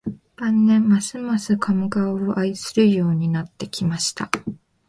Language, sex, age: Japanese, female, 19-29